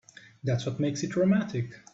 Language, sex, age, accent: English, male, 19-29, United States English